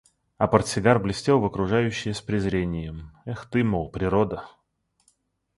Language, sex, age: Russian, male, 30-39